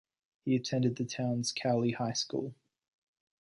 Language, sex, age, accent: English, male, 19-29, Australian English